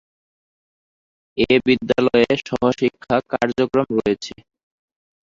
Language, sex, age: Bengali, male, 19-29